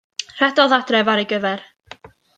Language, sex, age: Welsh, female, 19-29